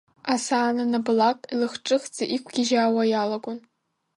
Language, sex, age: Abkhazian, female, under 19